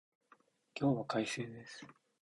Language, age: Japanese, 19-29